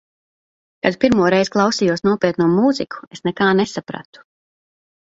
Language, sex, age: Latvian, female, 30-39